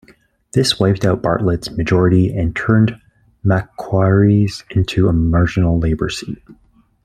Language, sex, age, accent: English, male, 19-29, Canadian English